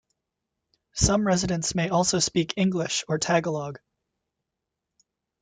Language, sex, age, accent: English, male, 30-39, United States English